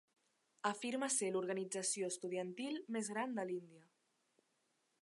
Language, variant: Catalan, Central